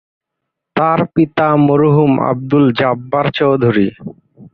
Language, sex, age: Bengali, male, 30-39